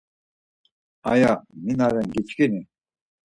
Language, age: Laz, 60-69